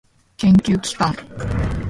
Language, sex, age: Japanese, female, 19-29